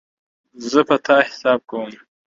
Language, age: Pashto, 19-29